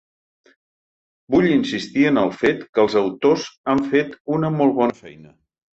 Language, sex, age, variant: Catalan, male, 60-69, Central